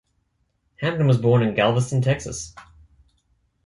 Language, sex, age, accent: English, male, 19-29, Australian English